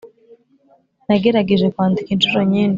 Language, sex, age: Kinyarwanda, female, 19-29